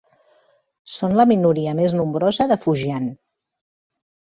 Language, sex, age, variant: Catalan, female, 40-49, Central